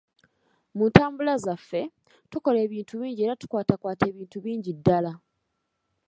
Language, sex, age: Ganda, female, 19-29